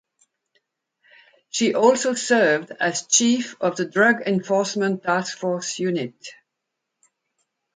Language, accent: English, French